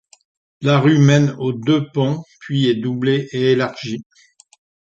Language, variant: French, Français de métropole